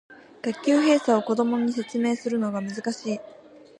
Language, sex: Japanese, female